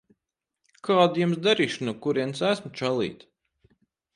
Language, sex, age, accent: Latvian, male, 30-39, Rigas